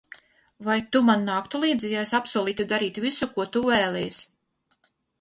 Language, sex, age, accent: Latvian, female, 50-59, Latgaliešu